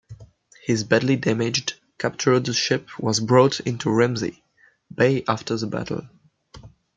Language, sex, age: English, male, 19-29